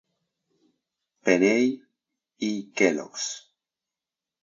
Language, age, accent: Spanish, 19-29, Rioplatense: Argentina, Uruguay, este de Bolivia, Paraguay